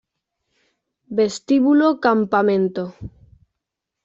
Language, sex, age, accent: Spanish, female, under 19, España: Islas Canarias